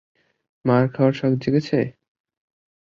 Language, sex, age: Bengali, male, under 19